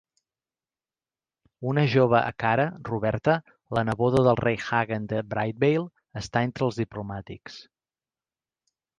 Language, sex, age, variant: Catalan, male, 40-49, Central